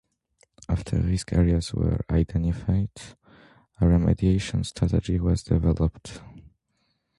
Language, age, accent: English, under 19, United States English